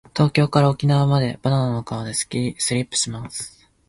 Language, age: Japanese, 19-29